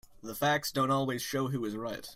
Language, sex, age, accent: English, male, under 19, United States English